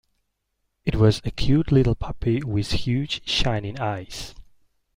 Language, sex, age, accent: English, male, 19-29, United States English